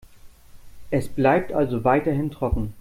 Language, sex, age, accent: German, male, 30-39, Deutschland Deutsch